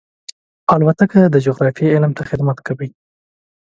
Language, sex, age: Pashto, male, 19-29